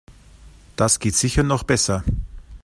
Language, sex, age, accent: German, male, 50-59, Deutschland Deutsch